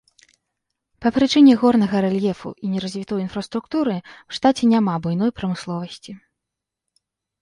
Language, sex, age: Belarusian, female, 19-29